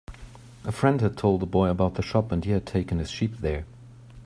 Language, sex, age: English, male, 50-59